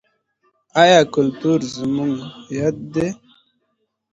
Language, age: Pashto, 19-29